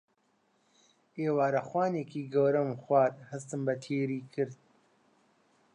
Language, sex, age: Central Kurdish, male, 19-29